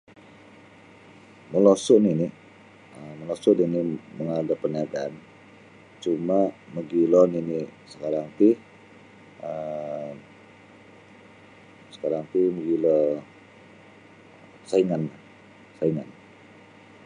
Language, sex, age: Sabah Bisaya, male, 40-49